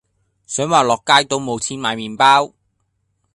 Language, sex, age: Cantonese, male, 19-29